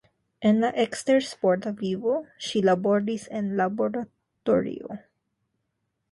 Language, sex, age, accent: Esperanto, female, 19-29, Internacia